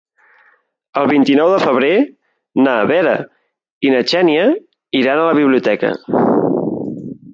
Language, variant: Catalan, Central